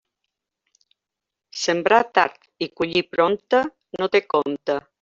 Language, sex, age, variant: Catalan, female, 60-69, Balear